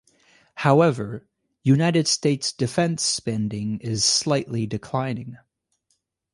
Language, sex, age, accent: English, male, 19-29, United States English